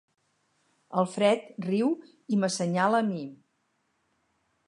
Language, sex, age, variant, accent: Catalan, female, 60-69, Central, Català central